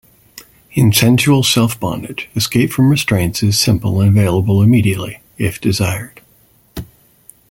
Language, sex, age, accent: English, male, 50-59, Canadian English